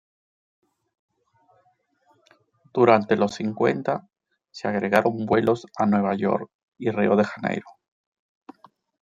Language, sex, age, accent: Spanish, male, 40-49, Andino-Pacífico: Colombia, Perú, Ecuador, oeste de Bolivia y Venezuela andina